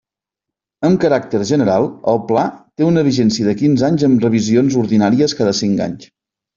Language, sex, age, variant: Catalan, male, 40-49, Central